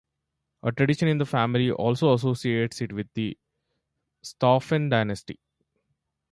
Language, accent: English, India and South Asia (India, Pakistan, Sri Lanka)